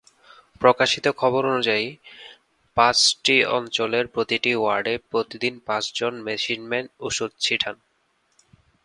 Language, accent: Bengali, প্রমিত